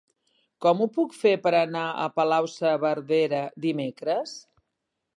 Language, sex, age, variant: Catalan, female, 50-59, Central